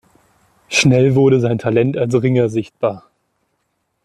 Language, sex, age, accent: German, male, 19-29, Deutschland Deutsch